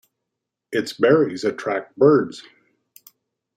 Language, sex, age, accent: English, male, 60-69, Canadian English